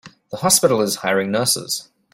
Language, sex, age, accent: English, male, 30-39, Southern African (South Africa, Zimbabwe, Namibia)